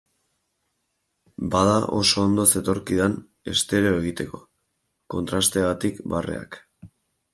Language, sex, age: Basque, male, 19-29